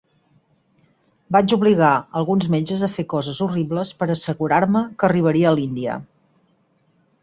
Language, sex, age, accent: Catalan, female, 40-49, Garrotxi